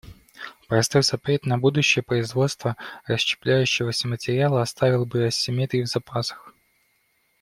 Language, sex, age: Russian, male, 19-29